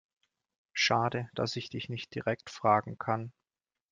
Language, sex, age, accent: German, male, 19-29, Deutschland Deutsch